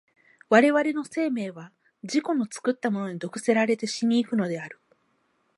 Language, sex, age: Japanese, female, 30-39